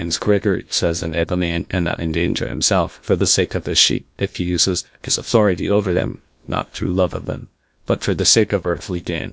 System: TTS, GlowTTS